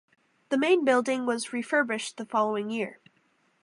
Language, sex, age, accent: English, female, under 19, United States English